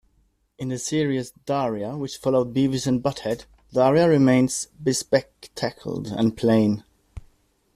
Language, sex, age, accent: English, male, 30-39, United States English